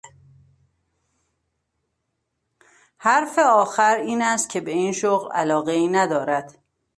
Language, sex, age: Persian, female, 40-49